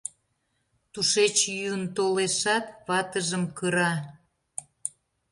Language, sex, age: Mari, female, 60-69